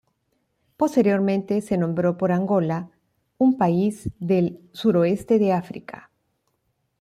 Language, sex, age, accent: Spanish, female, 60-69, Andino-Pacífico: Colombia, Perú, Ecuador, oeste de Bolivia y Venezuela andina